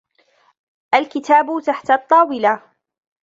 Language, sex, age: Arabic, female, 19-29